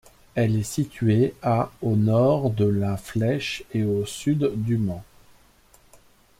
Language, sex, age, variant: French, male, 40-49, Français de métropole